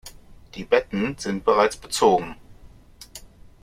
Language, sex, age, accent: German, male, 40-49, Deutschland Deutsch